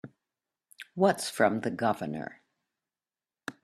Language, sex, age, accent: English, female, 70-79, United States English